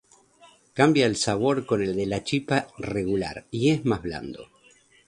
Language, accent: Spanish, Rioplatense: Argentina, Uruguay, este de Bolivia, Paraguay